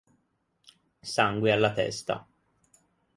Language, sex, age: Italian, male, under 19